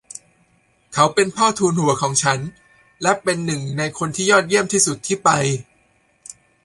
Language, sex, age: Thai, male, 30-39